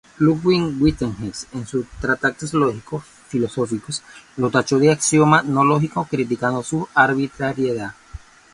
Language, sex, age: Spanish, male, 40-49